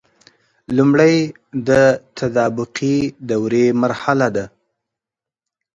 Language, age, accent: Pashto, 19-29, کندهارۍ لهجه